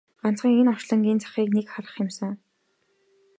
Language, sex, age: Mongolian, female, 19-29